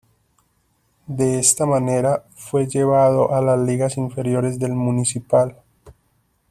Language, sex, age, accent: Spanish, male, 19-29, Caribe: Cuba, Venezuela, Puerto Rico, República Dominicana, Panamá, Colombia caribeña, México caribeño, Costa del golfo de México